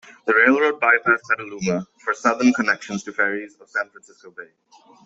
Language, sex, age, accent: English, male, 19-29, England English